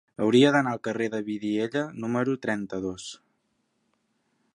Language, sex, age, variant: Catalan, male, 19-29, Central